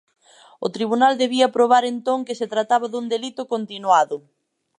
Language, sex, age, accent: Galician, female, 19-29, Atlántico (seseo e gheada)